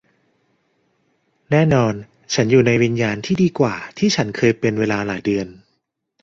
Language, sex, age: Thai, male, 30-39